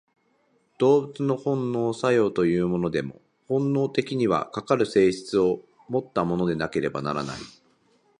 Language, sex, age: Japanese, male, 30-39